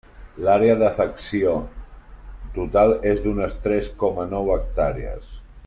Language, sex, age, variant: Catalan, male, 40-49, Central